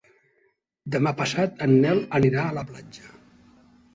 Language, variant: Catalan, Central